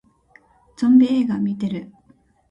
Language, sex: Japanese, female